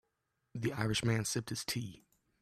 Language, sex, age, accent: English, male, under 19, United States English